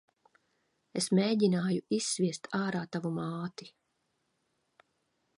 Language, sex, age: Latvian, female, 40-49